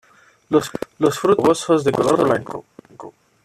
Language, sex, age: Spanish, male, 19-29